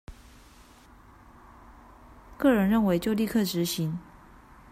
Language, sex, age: Chinese, female, 30-39